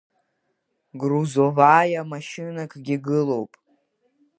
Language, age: Abkhazian, under 19